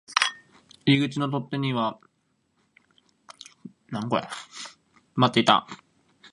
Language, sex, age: Japanese, male, 19-29